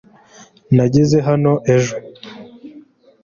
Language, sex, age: Kinyarwanda, male, 19-29